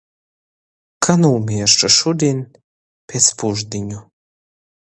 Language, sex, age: Latgalian, female, 30-39